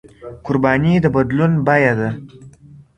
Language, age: Pashto, under 19